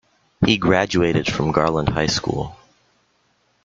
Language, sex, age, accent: English, male, 19-29, United States English